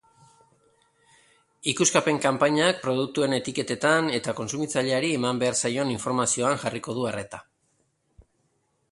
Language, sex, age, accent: Basque, male, 50-59, Erdialdekoa edo Nafarra (Gipuzkoa, Nafarroa)